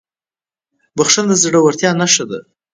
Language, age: Pashto, 19-29